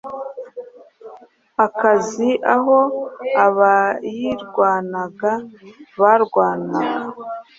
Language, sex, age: Kinyarwanda, female, 30-39